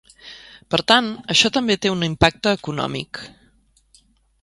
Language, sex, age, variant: Catalan, female, 40-49, Central